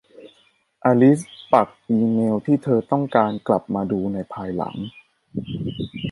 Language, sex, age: Thai, male, 30-39